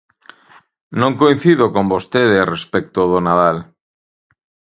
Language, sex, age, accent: Galician, male, 40-49, Normativo (estándar)